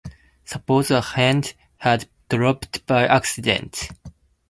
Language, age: English, 19-29